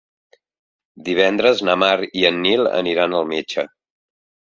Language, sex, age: Catalan, male, 30-39